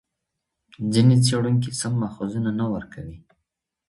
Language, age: Pashto, 30-39